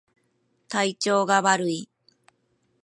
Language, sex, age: Japanese, female, 50-59